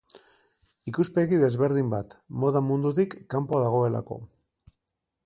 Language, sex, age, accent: Basque, male, 40-49, Mendebalekoa (Araba, Bizkaia, Gipuzkoako mendebaleko herri batzuk)